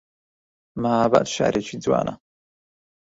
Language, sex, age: Central Kurdish, male, 30-39